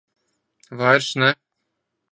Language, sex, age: Latvian, male, 30-39